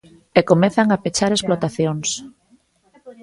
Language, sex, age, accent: Galician, female, 40-49, Atlántico (seseo e gheada)